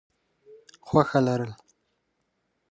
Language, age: Pashto, 19-29